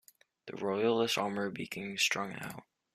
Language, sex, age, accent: English, male, under 19, United States English